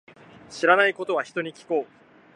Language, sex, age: Japanese, male, 19-29